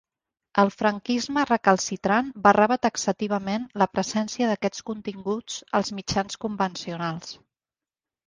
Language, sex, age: Catalan, female, 40-49